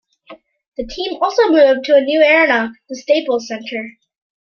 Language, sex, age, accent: English, female, under 19, Canadian English